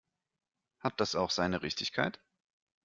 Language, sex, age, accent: German, male, 30-39, Deutschland Deutsch